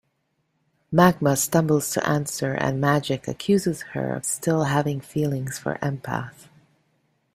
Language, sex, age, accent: English, female, 50-59, Canadian English